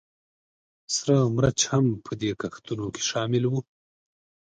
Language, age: Pashto, 30-39